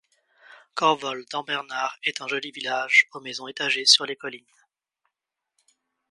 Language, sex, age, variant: French, male, 19-29, Français de métropole